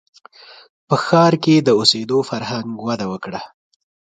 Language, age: Pashto, 30-39